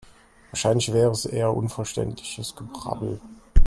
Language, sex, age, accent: German, male, 30-39, Deutschland Deutsch